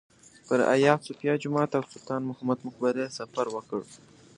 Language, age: Pashto, 19-29